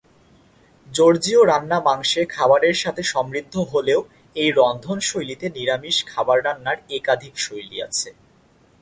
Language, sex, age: Bengali, male, under 19